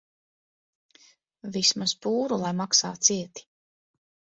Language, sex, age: Latvian, female, 40-49